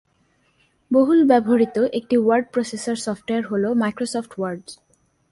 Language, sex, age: Bengali, female, 19-29